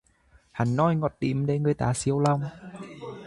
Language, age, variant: Vietnamese, 19-29, Hà Nội